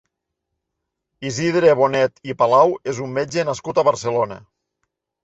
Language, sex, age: Catalan, male, 50-59